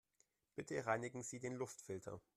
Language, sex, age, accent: German, male, 19-29, Deutschland Deutsch